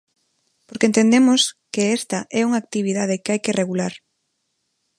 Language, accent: Galician, Neofalante